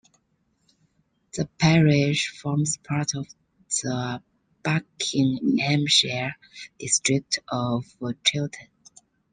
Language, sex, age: English, female, 30-39